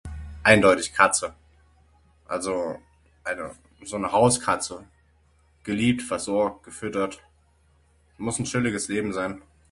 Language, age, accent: German, 30-39, Deutschland Deutsch